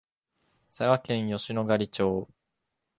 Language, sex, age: Japanese, male, 19-29